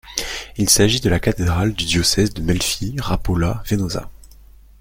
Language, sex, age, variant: French, male, 19-29, Français de métropole